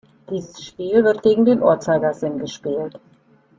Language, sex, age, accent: German, female, 50-59, Deutschland Deutsch